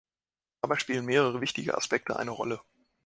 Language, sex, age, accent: German, male, 19-29, Deutschland Deutsch